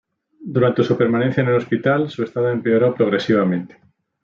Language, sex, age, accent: Spanish, male, 40-49, España: Centro-Sur peninsular (Madrid, Toledo, Castilla-La Mancha)